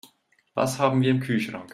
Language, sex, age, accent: German, male, 19-29, Deutschland Deutsch